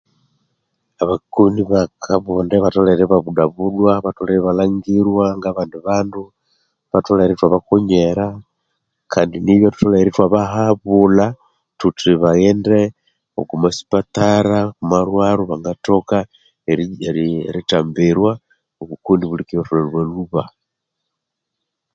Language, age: Konzo, 50-59